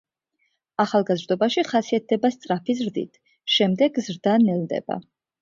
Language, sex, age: Georgian, female, 30-39